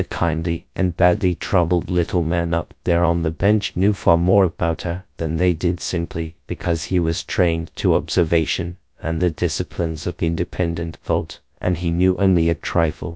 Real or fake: fake